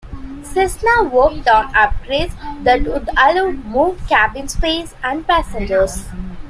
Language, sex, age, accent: English, female, 19-29, India and South Asia (India, Pakistan, Sri Lanka)